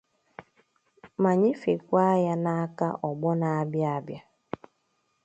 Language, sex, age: Igbo, female, 30-39